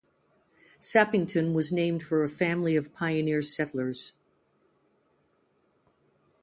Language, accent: English, United States English